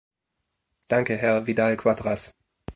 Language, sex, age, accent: German, male, 19-29, Deutschland Deutsch